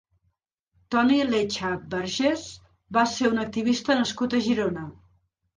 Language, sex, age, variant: Catalan, female, 40-49, Central